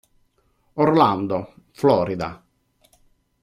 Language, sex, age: Italian, male, 50-59